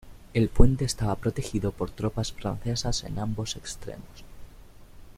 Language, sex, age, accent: Spanish, male, 19-29, España: Sur peninsular (Andalucia, Extremadura, Murcia)